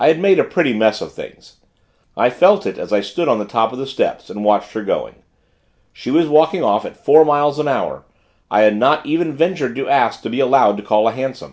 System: none